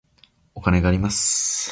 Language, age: Japanese, under 19